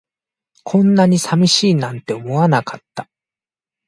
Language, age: Japanese, 19-29